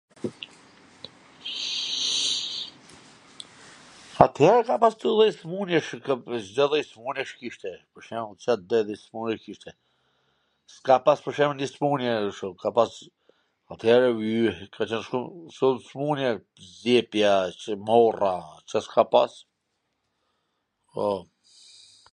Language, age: Gheg Albanian, 40-49